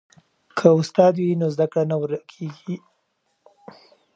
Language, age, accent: Pashto, 19-29, پکتیا ولایت، احمدزی